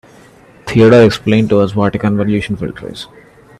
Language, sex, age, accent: English, male, 19-29, India and South Asia (India, Pakistan, Sri Lanka)